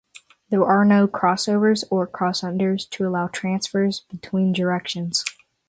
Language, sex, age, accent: English, male, under 19, United States English